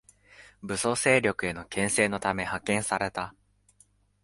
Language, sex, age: Japanese, male, 19-29